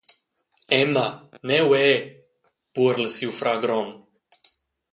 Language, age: Romansh, 19-29